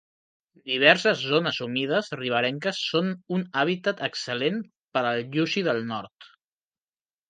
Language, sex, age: Catalan, male, 30-39